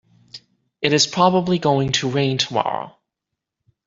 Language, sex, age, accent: English, male, 19-29, United States English